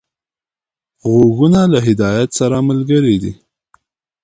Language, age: Pashto, 19-29